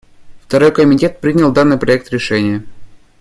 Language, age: Russian, 19-29